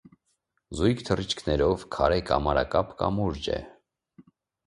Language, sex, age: Armenian, male, 30-39